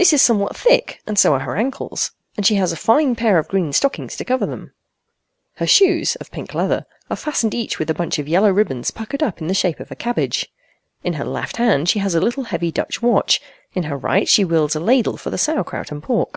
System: none